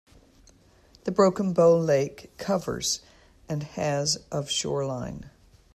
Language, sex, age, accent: English, female, 60-69, United States English